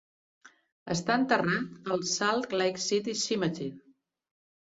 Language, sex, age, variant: Catalan, female, 60-69, Central